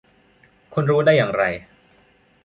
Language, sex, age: Thai, male, 19-29